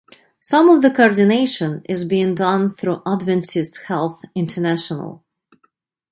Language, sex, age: English, female, 50-59